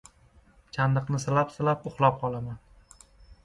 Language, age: Uzbek, 19-29